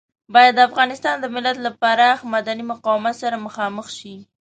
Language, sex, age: Pashto, female, 19-29